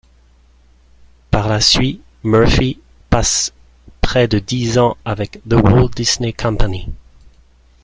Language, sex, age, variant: French, male, 40-49, Français de métropole